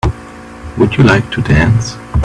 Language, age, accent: English, 19-29, United States English